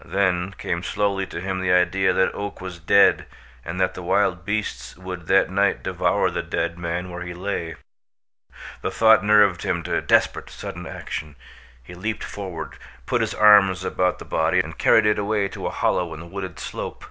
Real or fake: real